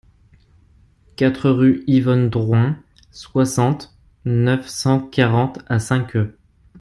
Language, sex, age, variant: French, male, 19-29, Français de métropole